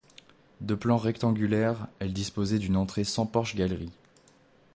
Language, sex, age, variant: French, male, 19-29, Français de métropole